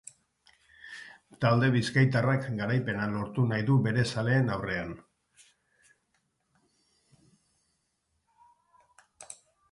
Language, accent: Basque, Erdialdekoa edo Nafarra (Gipuzkoa, Nafarroa)